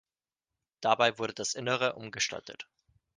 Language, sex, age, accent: German, male, 19-29, Österreichisches Deutsch